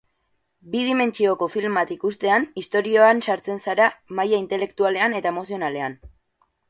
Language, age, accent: Basque, under 19, Batua